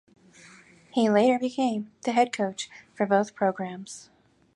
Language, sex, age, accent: English, female, 40-49, United States English